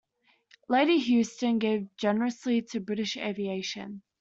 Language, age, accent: English, under 19, Australian English